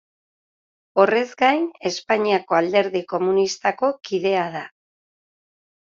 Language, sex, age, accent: Basque, female, 50-59, Erdialdekoa edo Nafarra (Gipuzkoa, Nafarroa)